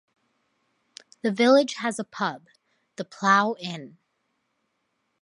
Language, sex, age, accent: English, female, 19-29, United States English